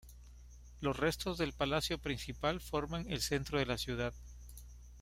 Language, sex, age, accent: Spanish, male, 30-39, México